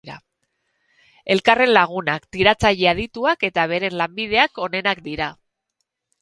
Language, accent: Basque, Erdialdekoa edo Nafarra (Gipuzkoa, Nafarroa)